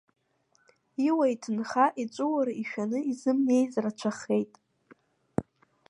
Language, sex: Abkhazian, female